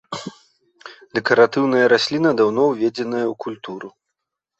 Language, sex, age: Belarusian, male, 30-39